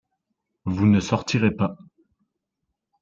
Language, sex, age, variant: French, male, 19-29, Français de métropole